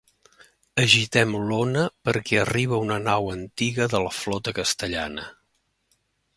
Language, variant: Catalan, Central